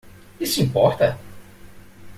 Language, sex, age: Portuguese, male, 19-29